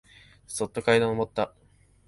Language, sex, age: Japanese, male, 19-29